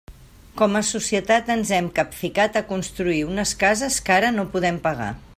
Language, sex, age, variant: Catalan, female, 50-59, Central